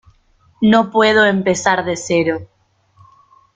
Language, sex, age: Spanish, female, 30-39